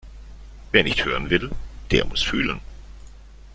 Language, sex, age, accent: German, male, 40-49, Deutschland Deutsch